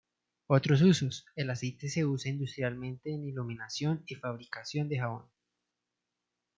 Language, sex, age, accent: Spanish, male, 19-29, Andino-Pacífico: Colombia, Perú, Ecuador, oeste de Bolivia y Venezuela andina